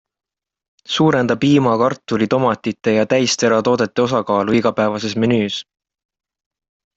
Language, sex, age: Estonian, male, 19-29